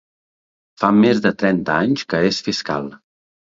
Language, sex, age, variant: Catalan, male, 40-49, Central